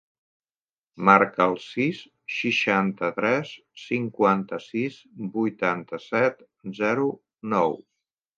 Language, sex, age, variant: Catalan, male, 50-59, Central